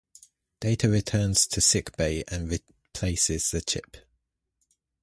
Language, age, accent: English, 19-29, England English